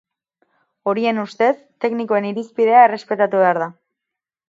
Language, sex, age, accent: Basque, female, 30-39, Erdialdekoa edo Nafarra (Gipuzkoa, Nafarroa)